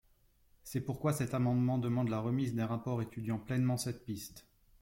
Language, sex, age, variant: French, male, 30-39, Français de métropole